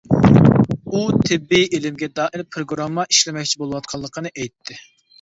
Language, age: Uyghur, 30-39